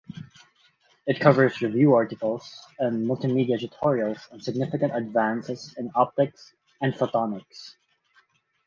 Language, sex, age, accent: English, male, 19-29, Filipino